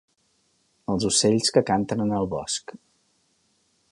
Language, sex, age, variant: Catalan, male, 50-59, Central